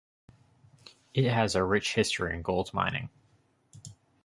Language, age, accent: English, 19-29, United States English